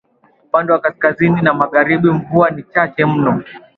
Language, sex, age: Swahili, male, 19-29